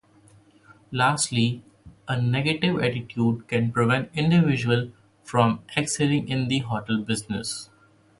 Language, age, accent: English, 19-29, India and South Asia (India, Pakistan, Sri Lanka)